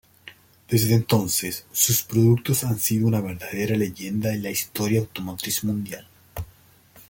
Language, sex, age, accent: Spanish, male, 30-39, Chileno: Chile, Cuyo